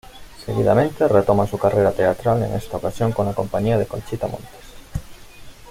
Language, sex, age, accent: Spanish, male, 30-39, España: Norte peninsular (Asturias, Castilla y León, Cantabria, País Vasco, Navarra, Aragón, La Rioja, Guadalajara, Cuenca)